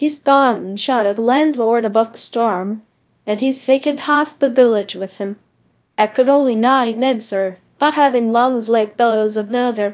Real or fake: fake